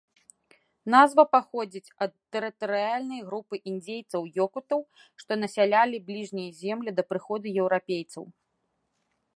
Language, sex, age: Belarusian, female, 30-39